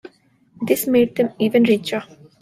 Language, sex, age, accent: English, female, 19-29, India and South Asia (India, Pakistan, Sri Lanka)